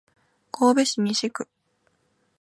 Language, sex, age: Japanese, female, 19-29